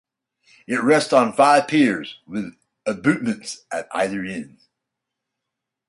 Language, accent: English, United States English